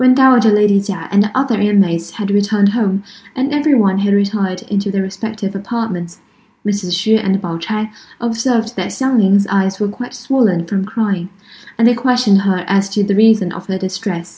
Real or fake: real